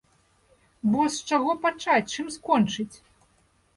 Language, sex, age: Belarusian, female, 30-39